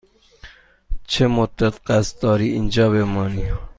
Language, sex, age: Persian, male, 30-39